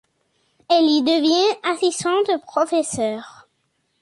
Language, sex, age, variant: French, male, under 19, Français de métropole